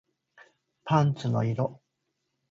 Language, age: Japanese, 50-59